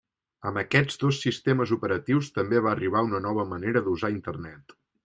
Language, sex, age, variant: Catalan, male, 30-39, Central